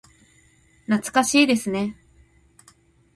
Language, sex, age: Japanese, female, 30-39